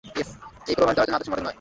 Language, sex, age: Bengali, male, under 19